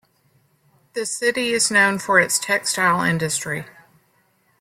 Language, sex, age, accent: English, female, 50-59, United States English